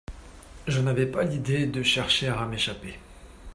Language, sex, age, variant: French, male, 40-49, Français de métropole